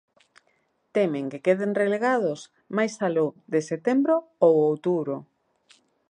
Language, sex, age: Galician, female, 40-49